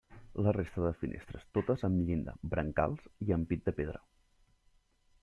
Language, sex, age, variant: Catalan, male, 19-29, Central